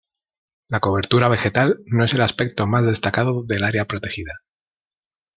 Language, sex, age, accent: Spanish, male, 30-39, España: Centro-Sur peninsular (Madrid, Toledo, Castilla-La Mancha)